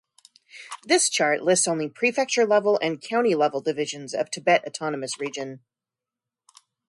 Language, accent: English, United States English